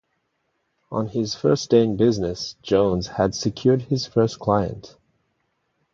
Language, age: English, 40-49